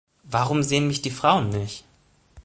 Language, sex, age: German, male, 19-29